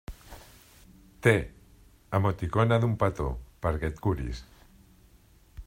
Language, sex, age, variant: Catalan, male, 50-59, Central